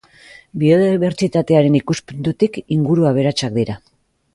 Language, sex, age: Basque, female, 40-49